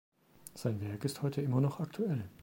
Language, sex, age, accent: German, male, 40-49, Deutschland Deutsch